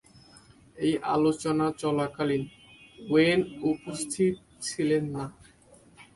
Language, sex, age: Bengali, male, 19-29